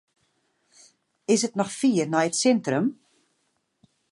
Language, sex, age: Western Frisian, female, 40-49